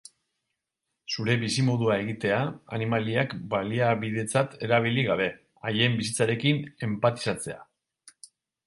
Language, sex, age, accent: Basque, male, 40-49, Mendebalekoa (Araba, Bizkaia, Gipuzkoako mendebaleko herri batzuk)